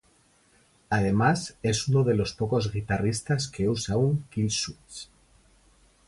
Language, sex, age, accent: Spanish, male, 30-39, España: Centro-Sur peninsular (Madrid, Toledo, Castilla-La Mancha)